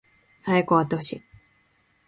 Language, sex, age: Japanese, female, 19-29